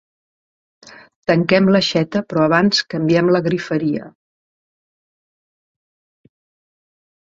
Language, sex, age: Catalan, female, 60-69